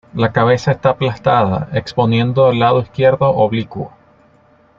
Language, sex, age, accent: Spanish, male, 30-39, Andino-Pacífico: Colombia, Perú, Ecuador, oeste de Bolivia y Venezuela andina